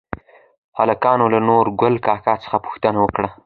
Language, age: Pashto, under 19